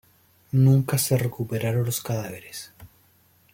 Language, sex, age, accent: Spanish, male, 30-39, Chileno: Chile, Cuyo